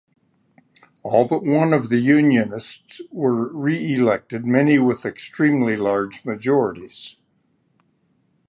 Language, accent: English, United States English